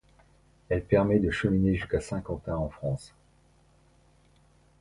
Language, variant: French, Français de métropole